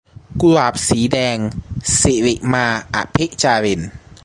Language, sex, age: Thai, male, 19-29